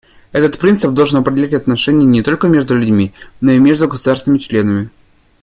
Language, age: Russian, 19-29